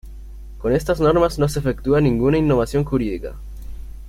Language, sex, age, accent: Spanish, male, under 19, Chileno: Chile, Cuyo